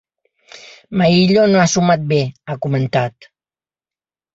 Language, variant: Catalan, Central